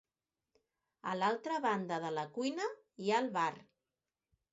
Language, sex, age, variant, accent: Catalan, female, 40-49, Central, central